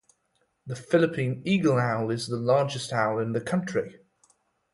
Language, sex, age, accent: English, male, 19-29, England English